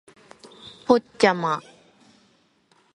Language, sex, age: Japanese, female, 19-29